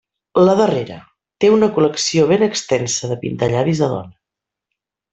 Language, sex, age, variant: Catalan, female, 40-49, Central